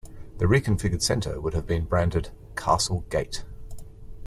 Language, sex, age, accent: English, male, 40-49, Australian English